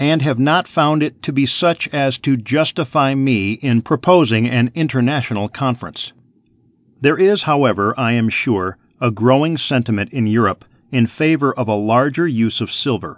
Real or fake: real